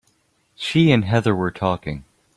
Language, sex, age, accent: English, male, under 19, United States English